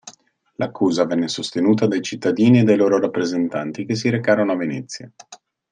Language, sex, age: Italian, male, 40-49